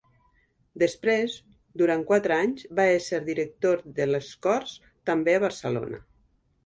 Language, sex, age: Catalan, female, 60-69